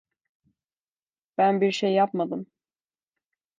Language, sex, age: Turkish, female, 19-29